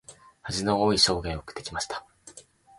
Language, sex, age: Japanese, male, 19-29